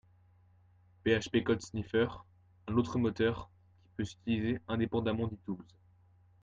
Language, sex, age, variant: French, male, under 19, Français de métropole